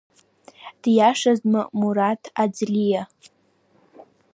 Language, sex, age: Abkhazian, female, under 19